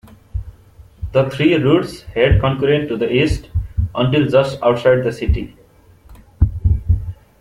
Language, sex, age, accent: English, male, 19-29, India and South Asia (India, Pakistan, Sri Lanka)